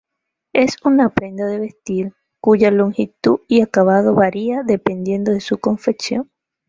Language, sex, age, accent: Spanish, female, 19-29, Andino-Pacífico: Colombia, Perú, Ecuador, oeste de Bolivia y Venezuela andina